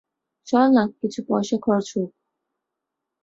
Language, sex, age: Bengali, female, 19-29